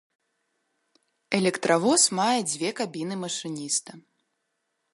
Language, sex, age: Belarusian, female, 19-29